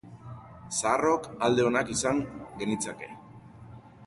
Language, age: Basque, under 19